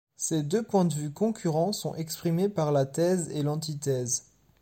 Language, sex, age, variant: French, male, under 19, Français de métropole